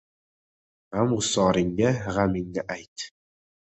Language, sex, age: Uzbek, male, 19-29